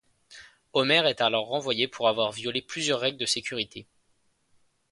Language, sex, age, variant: French, male, 19-29, Français de métropole